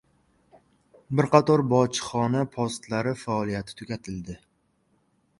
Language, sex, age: Uzbek, male, 19-29